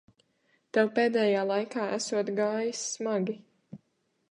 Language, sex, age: Latvian, female, 19-29